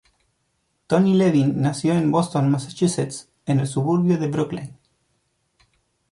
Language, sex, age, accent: Spanish, male, 30-39, Chileno: Chile, Cuyo